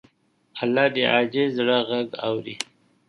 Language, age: Pashto, 30-39